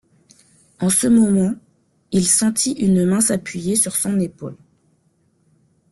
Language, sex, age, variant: French, female, 30-39, Français de métropole